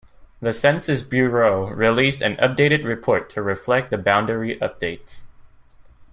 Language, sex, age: English, male, under 19